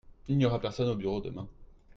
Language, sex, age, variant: French, male, 30-39, Français de métropole